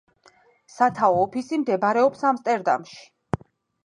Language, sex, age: Georgian, female, 30-39